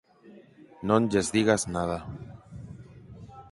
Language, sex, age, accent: Galician, male, 19-29, Central (gheada)